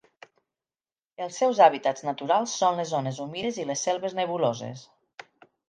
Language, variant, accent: Catalan, Nord-Occidental, Tortosí